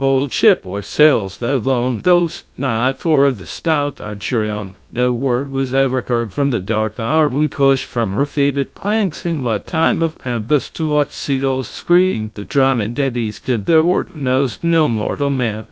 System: TTS, GlowTTS